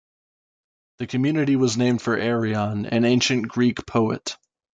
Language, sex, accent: English, male, United States English